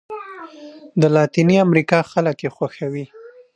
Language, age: Pashto, 30-39